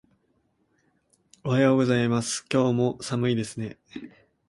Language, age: Japanese, 19-29